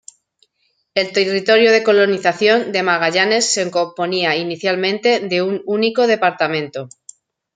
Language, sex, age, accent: Spanish, female, 40-49, España: Centro-Sur peninsular (Madrid, Toledo, Castilla-La Mancha)